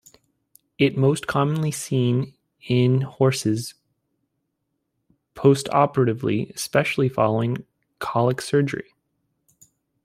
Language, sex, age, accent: English, male, 19-29, United States English